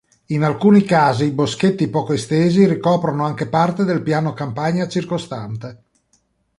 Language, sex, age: Italian, male, 40-49